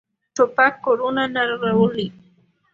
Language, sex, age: Pashto, female, under 19